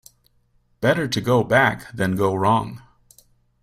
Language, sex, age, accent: English, male, 40-49, United States English